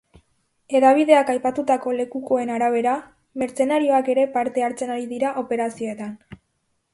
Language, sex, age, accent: Basque, female, 19-29, Erdialdekoa edo Nafarra (Gipuzkoa, Nafarroa)